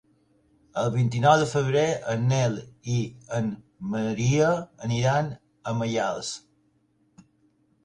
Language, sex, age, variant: Catalan, male, 40-49, Balear